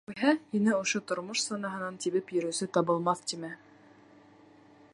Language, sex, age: Bashkir, female, 19-29